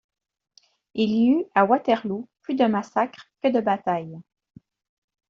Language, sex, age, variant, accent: French, female, 40-49, Français d'Amérique du Nord, Français du Canada